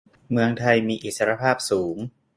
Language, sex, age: Thai, male, 19-29